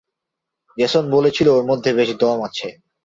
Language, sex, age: Bengali, male, 19-29